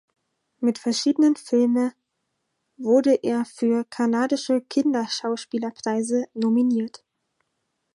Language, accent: German, Deutschland Deutsch